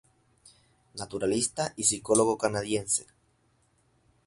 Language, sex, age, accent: Spanish, male, 19-29, Caribe: Cuba, Venezuela, Puerto Rico, República Dominicana, Panamá, Colombia caribeña, México caribeño, Costa del golfo de México; Andino-Pacífico: Colombia, Perú, Ecuador, oeste de Bolivia y Venezuela andina